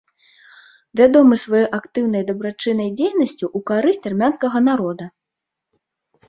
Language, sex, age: Belarusian, female, 30-39